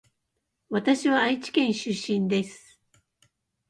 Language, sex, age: Japanese, female, 60-69